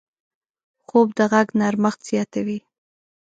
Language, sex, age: Pashto, female, 30-39